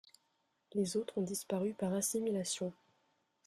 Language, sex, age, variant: French, female, under 19, Français de métropole